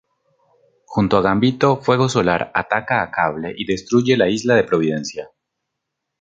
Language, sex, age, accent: Spanish, male, 30-39, Andino-Pacífico: Colombia, Perú, Ecuador, oeste de Bolivia y Venezuela andina